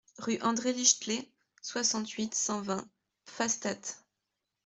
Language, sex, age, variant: French, female, 19-29, Français de métropole